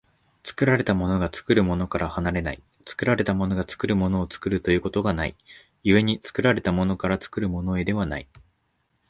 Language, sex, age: Japanese, male, 19-29